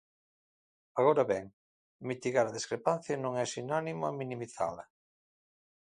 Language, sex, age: Galician, male, 50-59